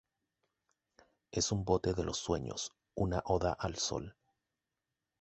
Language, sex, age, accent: Spanish, male, 19-29, Chileno: Chile, Cuyo